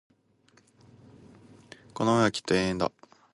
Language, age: Japanese, 19-29